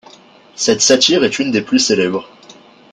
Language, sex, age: French, male, under 19